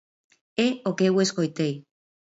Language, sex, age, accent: Galician, female, 40-49, Central (gheada)